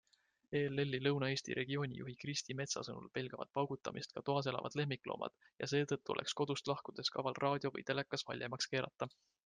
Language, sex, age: Estonian, male, 19-29